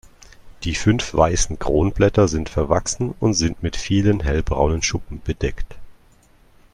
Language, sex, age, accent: German, male, 30-39, Deutschland Deutsch